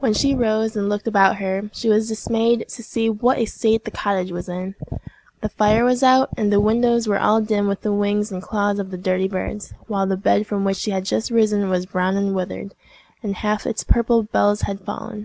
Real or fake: real